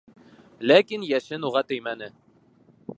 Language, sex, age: Bashkir, male, 19-29